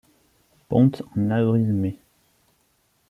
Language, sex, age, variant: French, male, 19-29, Français de métropole